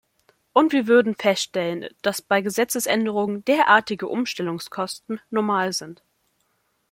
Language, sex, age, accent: German, female, under 19, Deutschland Deutsch